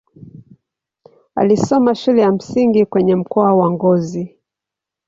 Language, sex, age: Swahili, female, 50-59